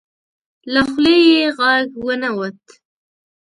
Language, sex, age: Pashto, female, 19-29